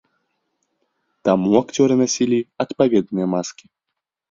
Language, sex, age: Belarusian, male, under 19